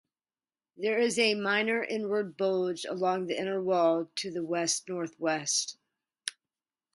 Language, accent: English, United States English